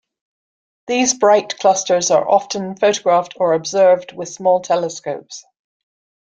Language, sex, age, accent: English, female, 50-59, Scottish English